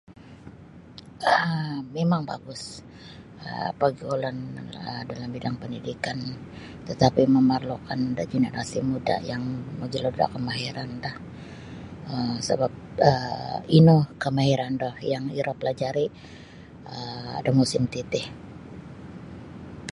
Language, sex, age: Sabah Bisaya, female, 50-59